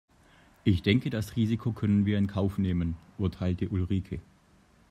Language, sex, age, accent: German, male, 30-39, Deutschland Deutsch